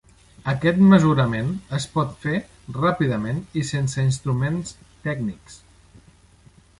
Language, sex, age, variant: Catalan, male, 50-59, Central